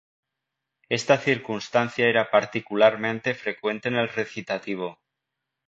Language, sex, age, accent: Spanish, male, 19-29, España: Centro-Sur peninsular (Madrid, Toledo, Castilla-La Mancha)